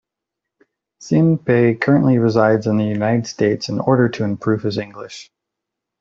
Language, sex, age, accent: English, male, 30-39, United States English